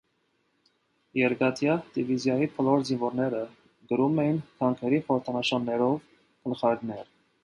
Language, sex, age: Armenian, male, 19-29